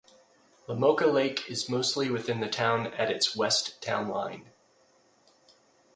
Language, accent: English, United States English